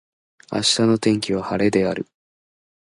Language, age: Japanese, 19-29